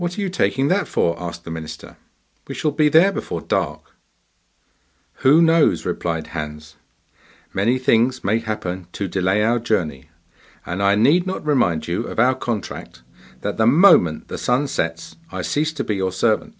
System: none